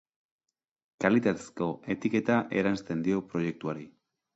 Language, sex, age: Basque, male, 30-39